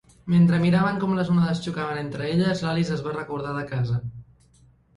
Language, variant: Catalan, Central